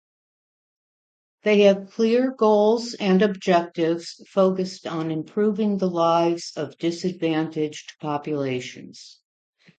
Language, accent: English, United States English